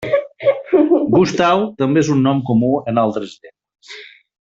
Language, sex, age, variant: Catalan, male, 40-49, Nord-Occidental